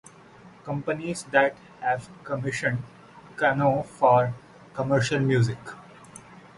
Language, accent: English, India and South Asia (India, Pakistan, Sri Lanka)